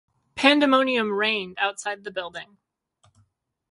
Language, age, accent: English, 19-29, United States English